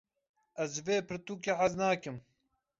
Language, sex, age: Kurdish, male, 30-39